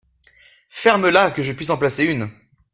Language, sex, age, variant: French, male, 19-29, Français de métropole